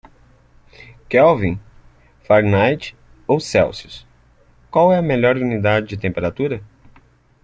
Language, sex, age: Portuguese, male, 30-39